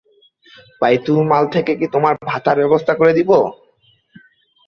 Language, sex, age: Bengali, male, 19-29